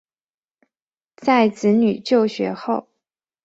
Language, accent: Chinese, 出生地：江苏省